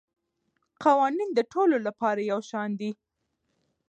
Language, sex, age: Pashto, female, under 19